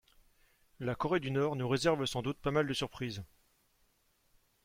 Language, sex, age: French, male, 40-49